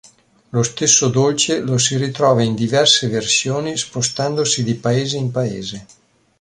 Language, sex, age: Italian, male, 50-59